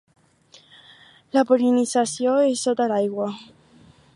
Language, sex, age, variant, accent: Catalan, female, under 19, Alacantí, valencià